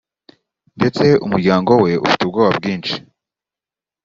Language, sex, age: Kinyarwanda, male, 19-29